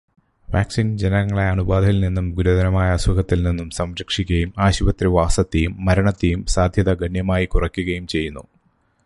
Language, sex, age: Malayalam, male, 40-49